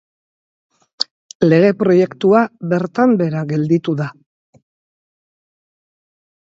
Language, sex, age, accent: Basque, female, 60-69, Mendebalekoa (Araba, Bizkaia, Gipuzkoako mendebaleko herri batzuk)